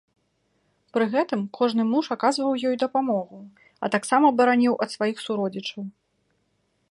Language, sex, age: Belarusian, female, 30-39